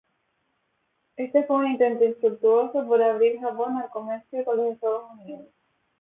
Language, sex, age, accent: Spanish, female, 19-29, España: Islas Canarias